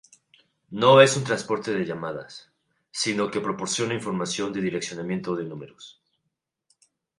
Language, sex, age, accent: Spanish, male, 19-29, México